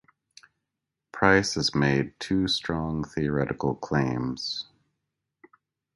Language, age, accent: English, 40-49, United States English